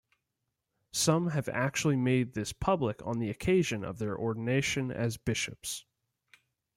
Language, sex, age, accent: English, male, 19-29, United States English